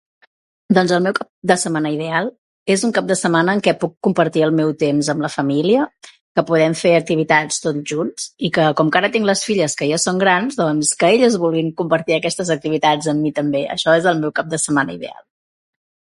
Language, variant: Catalan, Central